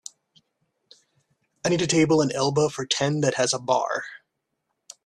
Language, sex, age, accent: English, male, 30-39, United States English